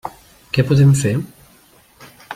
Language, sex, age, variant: Catalan, male, 50-59, Central